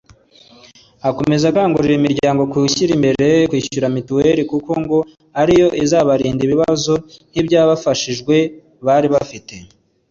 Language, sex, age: Kinyarwanda, male, 30-39